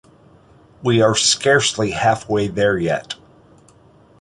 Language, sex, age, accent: English, male, 50-59, United States English